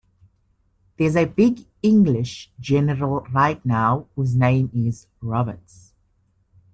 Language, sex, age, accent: English, male, 19-29, Southern African (South Africa, Zimbabwe, Namibia)